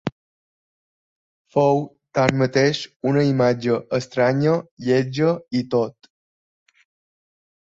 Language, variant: Catalan, Balear